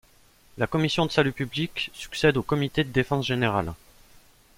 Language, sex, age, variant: French, male, 19-29, Français de métropole